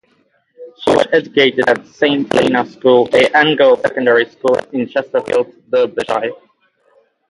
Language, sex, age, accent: English, male, 19-29, England English; Dutch